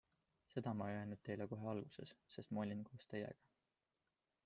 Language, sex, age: Estonian, male, 19-29